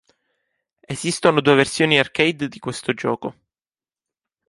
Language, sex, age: Italian, male, 19-29